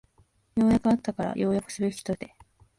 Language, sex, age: Japanese, female, 19-29